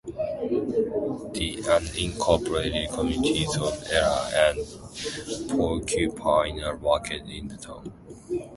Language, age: English, under 19